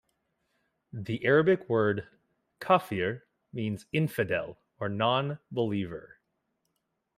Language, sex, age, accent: English, male, 19-29, United States English